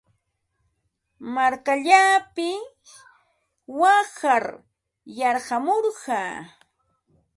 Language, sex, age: Ambo-Pasco Quechua, female, 50-59